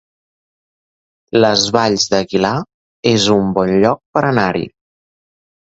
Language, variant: Catalan, Central